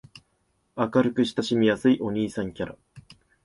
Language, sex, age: Japanese, male, 19-29